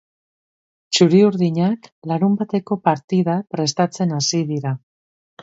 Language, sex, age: Basque, female, 40-49